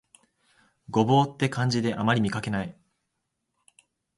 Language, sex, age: Japanese, male, under 19